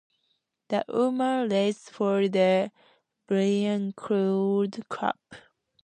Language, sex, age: English, female, 19-29